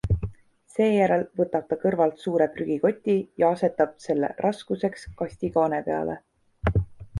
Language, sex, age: Estonian, female, 19-29